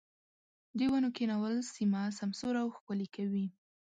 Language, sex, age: Pashto, female, 19-29